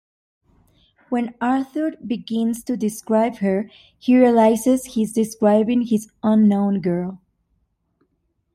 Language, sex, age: English, female, 19-29